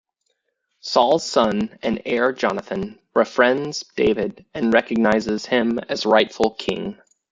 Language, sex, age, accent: English, male, 19-29, United States English